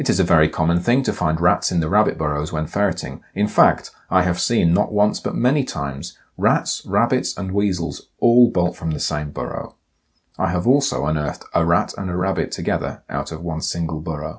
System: none